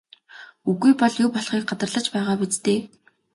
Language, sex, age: Mongolian, female, 19-29